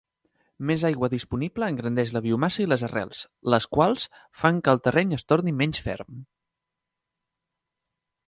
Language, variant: Catalan, Central